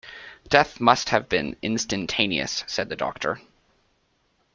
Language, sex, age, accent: English, male, 19-29, United States English